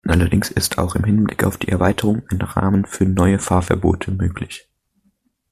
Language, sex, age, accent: German, male, 19-29, Deutschland Deutsch